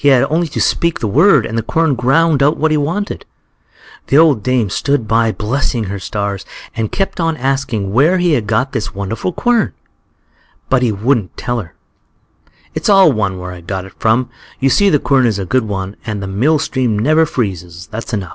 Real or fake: real